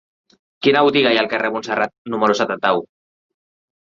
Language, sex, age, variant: Catalan, male, 19-29, Central